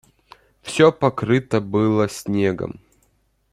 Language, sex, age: Russian, male, under 19